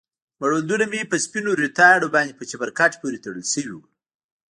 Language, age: Pashto, 40-49